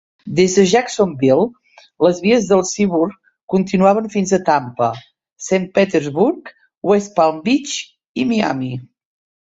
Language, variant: Catalan, Central